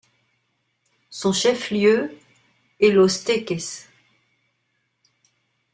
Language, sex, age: French, female, 60-69